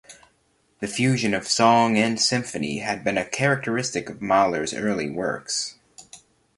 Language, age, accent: English, 19-29, United States English